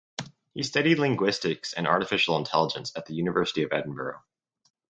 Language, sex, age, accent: English, male, under 19, United States English